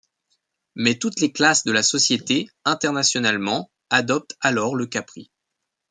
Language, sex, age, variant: French, male, 19-29, Français de métropole